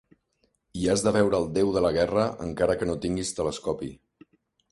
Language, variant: Catalan, Central